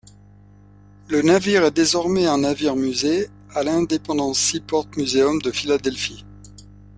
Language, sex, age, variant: French, male, 60-69, Français de métropole